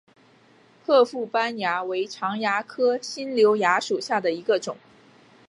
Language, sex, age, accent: Chinese, female, 30-39, 出生地：广东省